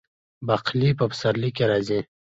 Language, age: Pashto, 19-29